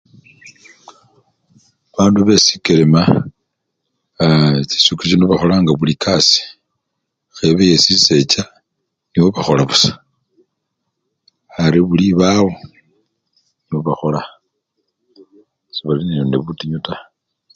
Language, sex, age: Luyia, male, 60-69